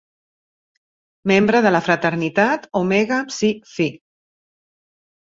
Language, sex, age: Catalan, female, 50-59